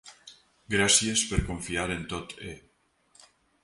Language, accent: Catalan, septentrional; valencià